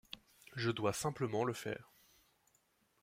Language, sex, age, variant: French, male, 19-29, Français de métropole